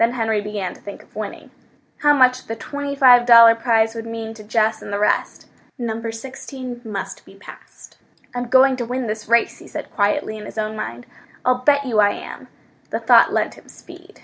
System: none